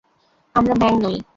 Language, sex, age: Bengali, female, 19-29